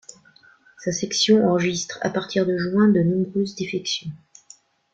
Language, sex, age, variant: French, female, 40-49, Français de métropole